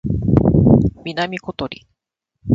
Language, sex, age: Japanese, female, 50-59